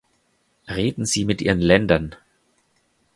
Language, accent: German, Deutschland Deutsch